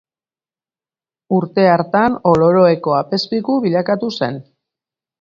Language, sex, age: Basque, female, 50-59